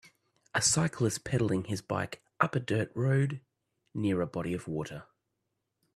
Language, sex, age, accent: English, male, 30-39, Australian English